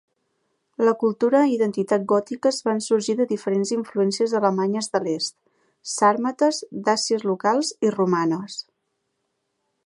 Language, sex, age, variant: Catalan, female, 19-29, Central